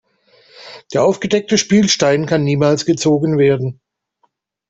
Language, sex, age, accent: German, male, 50-59, Deutschland Deutsch